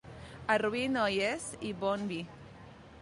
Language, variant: Catalan, Nord-Occidental